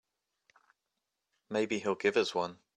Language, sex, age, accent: English, male, 19-29, England English